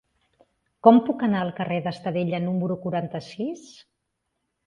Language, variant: Catalan, Central